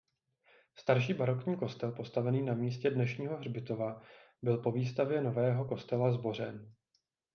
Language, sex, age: Czech, male, 40-49